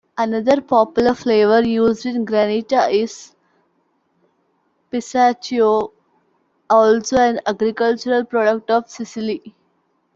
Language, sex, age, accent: English, female, 19-29, India and South Asia (India, Pakistan, Sri Lanka)